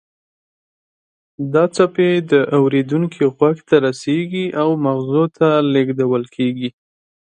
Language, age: Pashto, 19-29